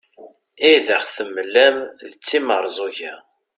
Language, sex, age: Kabyle, male, 30-39